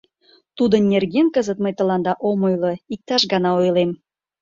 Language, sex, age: Mari, female, 30-39